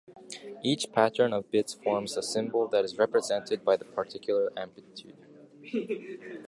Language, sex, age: English, male, 19-29